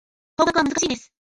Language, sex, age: Japanese, female, 30-39